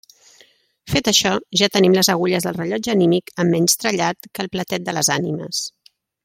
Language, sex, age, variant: Catalan, female, 30-39, Central